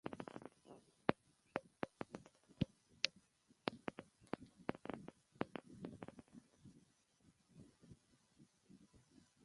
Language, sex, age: Bengali, male, 19-29